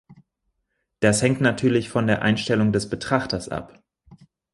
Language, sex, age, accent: German, male, 30-39, Deutschland Deutsch